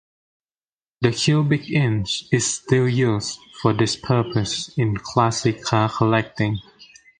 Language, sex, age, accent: English, male, 19-29, Singaporean English